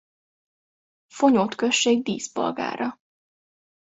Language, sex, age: Hungarian, female, 19-29